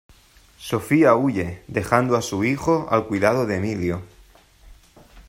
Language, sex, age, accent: Spanish, male, 19-29, España: Centro-Sur peninsular (Madrid, Toledo, Castilla-La Mancha)